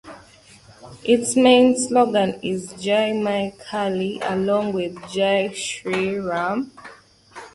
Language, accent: English, United States English